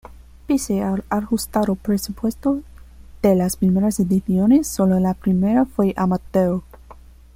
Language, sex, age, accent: Spanish, female, 19-29, España: Centro-Sur peninsular (Madrid, Toledo, Castilla-La Mancha)